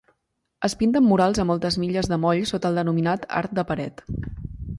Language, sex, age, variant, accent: Catalan, female, 19-29, Central, central